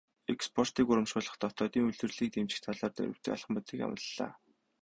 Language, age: Mongolian, 19-29